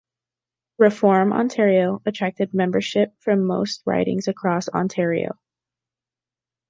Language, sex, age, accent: English, female, under 19, United States English